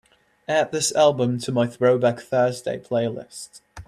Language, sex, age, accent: English, male, 19-29, England English